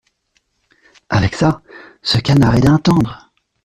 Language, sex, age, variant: French, male, 40-49, Français de métropole